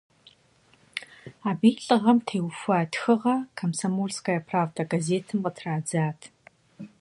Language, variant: Kabardian, Адыгэбзэ (Къэбэрдей, Кирил, Урысей)